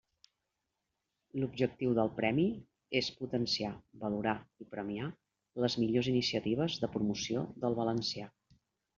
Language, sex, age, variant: Catalan, female, 40-49, Central